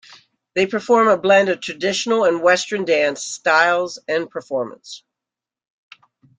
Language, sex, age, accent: English, female, 60-69, United States English